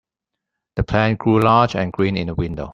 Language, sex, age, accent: English, male, 40-49, Hong Kong English